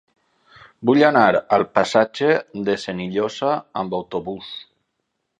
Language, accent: Catalan, valencià